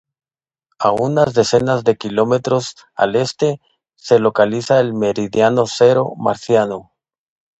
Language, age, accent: Spanish, 50-59, América central